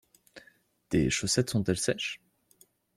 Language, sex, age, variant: French, male, 19-29, Français de métropole